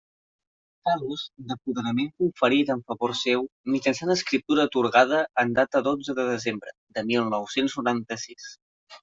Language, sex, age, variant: Catalan, male, 19-29, Central